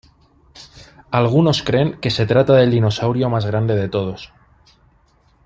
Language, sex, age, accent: Spanish, male, 30-39, España: Norte peninsular (Asturias, Castilla y León, Cantabria, País Vasco, Navarra, Aragón, La Rioja, Guadalajara, Cuenca)